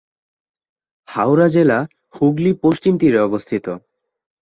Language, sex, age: Bengali, male, 19-29